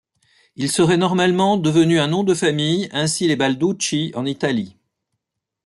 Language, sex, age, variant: French, male, 50-59, Français de métropole